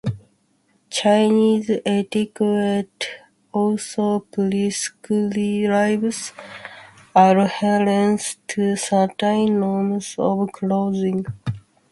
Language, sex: English, female